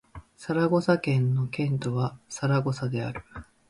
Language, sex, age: Japanese, female, 40-49